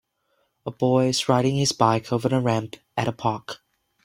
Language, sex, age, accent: English, male, 19-29, England English